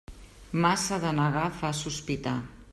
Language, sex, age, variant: Catalan, female, 50-59, Central